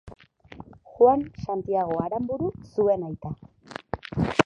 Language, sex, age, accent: Basque, female, 30-39, Erdialdekoa edo Nafarra (Gipuzkoa, Nafarroa)